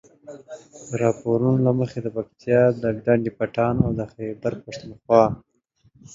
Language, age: Pashto, 19-29